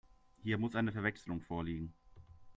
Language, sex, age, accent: German, male, 19-29, Deutschland Deutsch